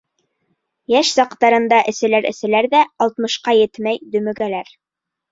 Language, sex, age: Bashkir, female, under 19